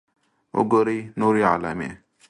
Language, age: Pashto, 19-29